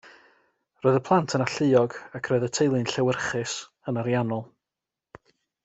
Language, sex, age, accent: Welsh, male, 30-39, Y Deyrnas Unedig Cymraeg